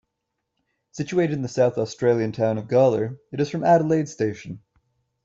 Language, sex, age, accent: English, male, 19-29, United States English